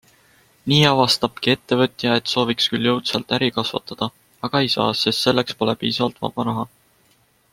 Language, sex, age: Estonian, male, 19-29